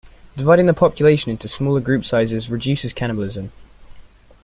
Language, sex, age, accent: English, male, under 19, England English